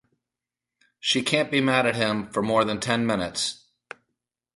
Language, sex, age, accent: English, male, 50-59, United States English